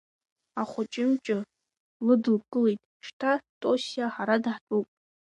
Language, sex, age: Abkhazian, female, 19-29